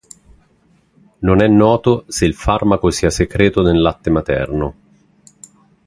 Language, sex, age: Italian, male, 40-49